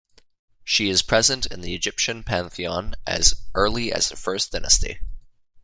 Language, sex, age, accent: English, male, 19-29, Canadian English